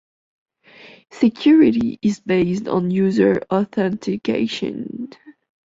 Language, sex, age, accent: English, female, 19-29, United States English